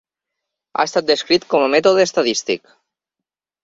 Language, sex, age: Catalan, male, 30-39